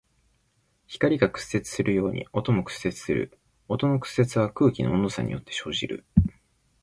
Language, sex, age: Japanese, male, 19-29